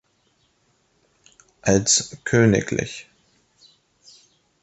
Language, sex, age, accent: German, male, 19-29, Deutschland Deutsch